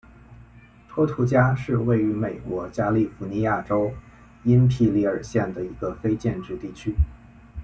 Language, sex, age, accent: Chinese, male, 19-29, 出生地：河北省